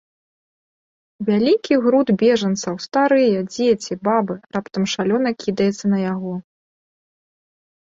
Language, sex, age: Belarusian, female, 30-39